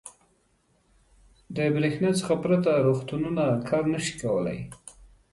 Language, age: Pashto, 19-29